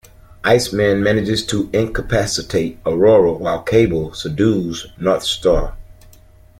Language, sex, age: English, male, 60-69